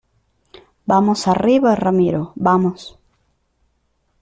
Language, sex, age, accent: Spanish, female, under 19, México